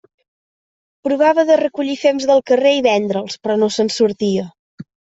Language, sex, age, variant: Catalan, female, 19-29, Central